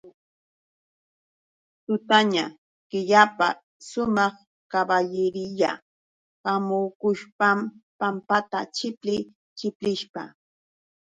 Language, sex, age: Yauyos Quechua, female, 60-69